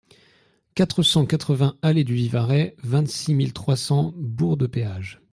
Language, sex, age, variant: French, male, 30-39, Français de métropole